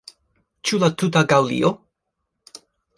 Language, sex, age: Esperanto, male, 30-39